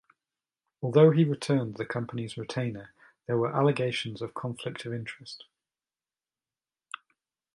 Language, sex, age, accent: English, male, 40-49, England English